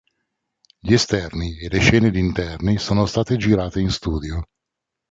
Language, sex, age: Italian, male, 60-69